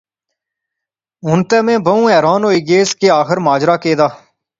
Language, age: Pahari-Potwari, 19-29